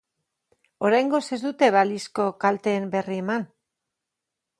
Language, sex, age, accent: Basque, female, 50-59, Mendebalekoa (Araba, Bizkaia, Gipuzkoako mendebaleko herri batzuk)